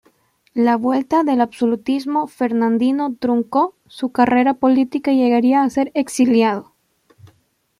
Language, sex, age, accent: Spanish, female, under 19, Andino-Pacífico: Colombia, Perú, Ecuador, oeste de Bolivia y Venezuela andina